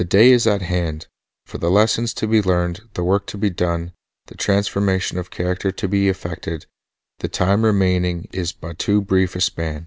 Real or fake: real